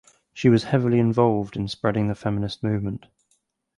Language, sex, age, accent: English, male, 19-29, England English